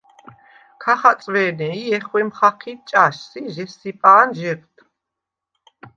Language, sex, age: Svan, female, 50-59